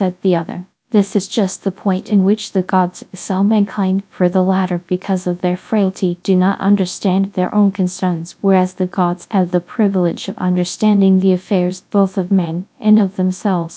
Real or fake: fake